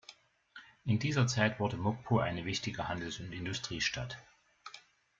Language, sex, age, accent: German, male, 40-49, Deutschland Deutsch